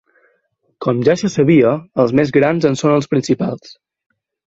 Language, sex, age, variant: Catalan, male, 19-29, Balear